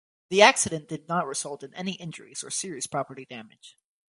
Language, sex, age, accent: English, female, under 19, United States English